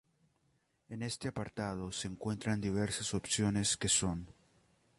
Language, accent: Spanish, Andino-Pacífico: Colombia, Perú, Ecuador, oeste de Bolivia y Venezuela andina